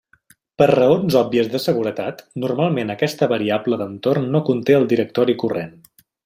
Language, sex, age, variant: Catalan, male, 19-29, Central